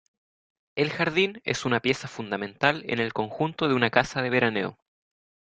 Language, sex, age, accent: Spanish, male, under 19, Chileno: Chile, Cuyo